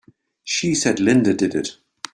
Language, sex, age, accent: English, male, 60-69, Irish English